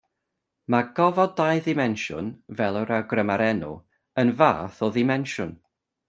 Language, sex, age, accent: Welsh, male, 30-39, Y Deyrnas Unedig Cymraeg